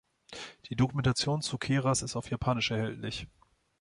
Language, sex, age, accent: German, male, 30-39, Deutschland Deutsch